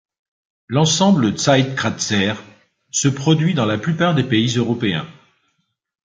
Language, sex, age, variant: French, male, 50-59, Français de métropole